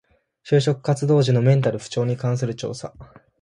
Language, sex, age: Japanese, male, 19-29